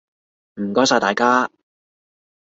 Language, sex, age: Cantonese, male, 19-29